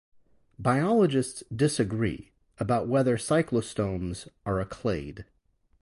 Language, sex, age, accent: English, male, 40-49, United States English